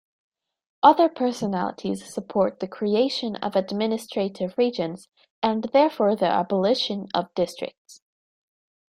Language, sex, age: English, female, 19-29